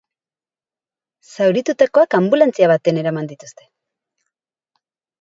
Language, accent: Basque, Mendebalekoa (Araba, Bizkaia, Gipuzkoako mendebaleko herri batzuk)